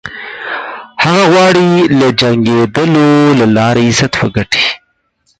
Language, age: Pashto, 30-39